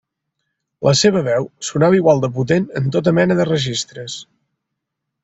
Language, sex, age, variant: Catalan, male, 30-39, Septentrional